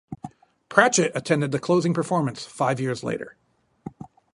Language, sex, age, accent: English, male, 40-49, United States English